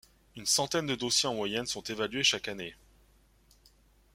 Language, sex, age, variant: French, male, 30-39, Français de métropole